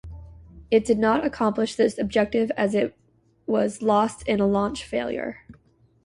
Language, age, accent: English, 19-29, United States English